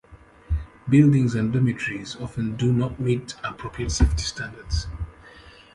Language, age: English, 50-59